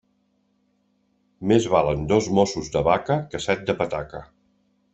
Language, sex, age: Catalan, male, 50-59